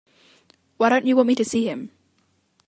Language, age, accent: English, under 19, Australian English